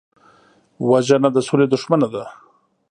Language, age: Pashto, 40-49